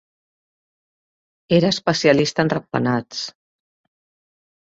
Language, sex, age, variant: Catalan, female, 50-59, Central